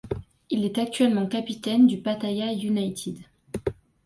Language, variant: French, Français de métropole